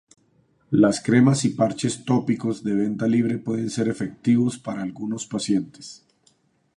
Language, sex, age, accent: Spanish, male, 50-59, Andino-Pacífico: Colombia, Perú, Ecuador, oeste de Bolivia y Venezuela andina